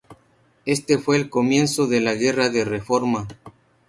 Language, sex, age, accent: Spanish, male, 30-39, México